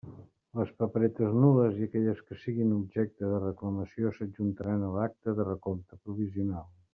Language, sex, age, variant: Catalan, male, 50-59, Central